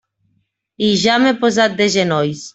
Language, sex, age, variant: Catalan, female, 19-29, Nord-Occidental